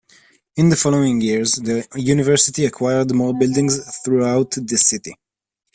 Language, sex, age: English, male, 19-29